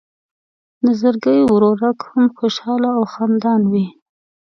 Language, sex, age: Pashto, female, 19-29